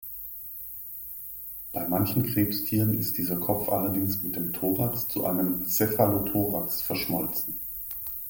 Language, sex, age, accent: German, male, 40-49, Deutschland Deutsch